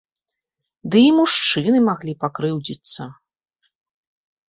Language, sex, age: Belarusian, female, 40-49